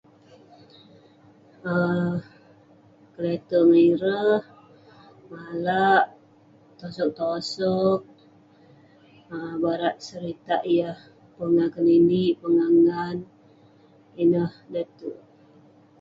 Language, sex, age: Western Penan, female, 19-29